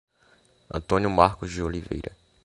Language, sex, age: Portuguese, male, under 19